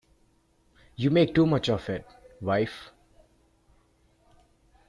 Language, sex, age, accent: English, male, 19-29, India and South Asia (India, Pakistan, Sri Lanka)